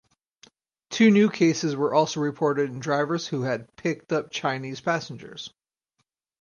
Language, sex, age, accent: English, male, 30-39, United States English